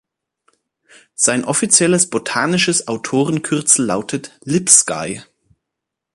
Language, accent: German, Deutschland Deutsch